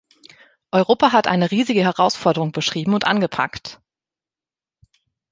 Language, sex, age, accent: German, female, 30-39, Deutschland Deutsch